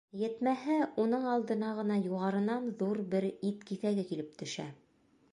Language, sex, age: Bashkir, female, 30-39